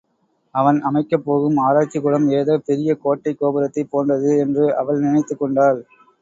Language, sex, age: Tamil, male, 30-39